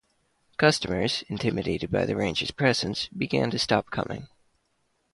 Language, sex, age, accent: English, male, under 19, United States English